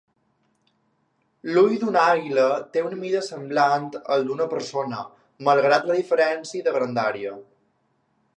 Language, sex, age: Catalan, male, 19-29